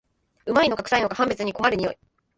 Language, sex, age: Japanese, female, under 19